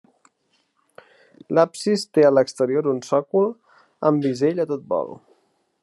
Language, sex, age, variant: Catalan, male, 30-39, Central